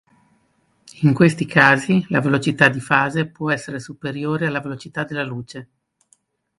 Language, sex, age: Italian, male, 40-49